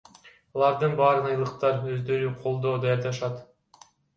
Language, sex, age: Kyrgyz, male, under 19